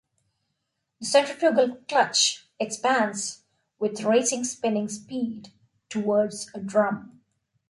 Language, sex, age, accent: English, female, 40-49, India and South Asia (India, Pakistan, Sri Lanka)